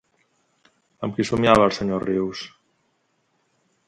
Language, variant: Catalan, Central